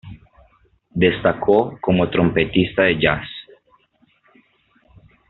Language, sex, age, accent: Spanish, male, under 19, Caribe: Cuba, Venezuela, Puerto Rico, República Dominicana, Panamá, Colombia caribeña, México caribeño, Costa del golfo de México